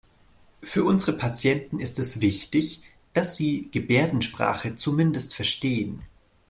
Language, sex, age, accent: German, male, 30-39, Deutschland Deutsch